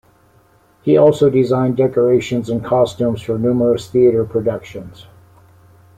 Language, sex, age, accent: English, male, 60-69, Canadian English